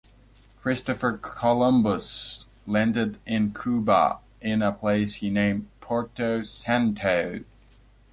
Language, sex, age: English, male, 19-29